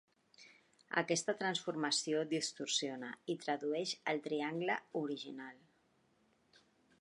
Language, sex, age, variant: Catalan, female, 40-49, Central